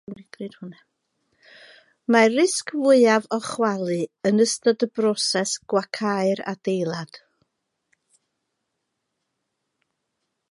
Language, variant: Welsh, North-Eastern Welsh